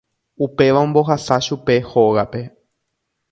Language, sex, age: Guarani, male, 30-39